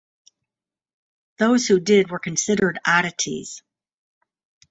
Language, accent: English, United States English